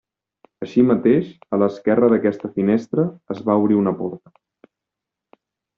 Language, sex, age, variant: Catalan, male, 19-29, Central